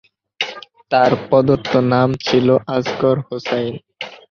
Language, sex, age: Bengali, male, 19-29